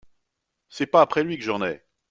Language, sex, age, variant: French, male, 30-39, Français de métropole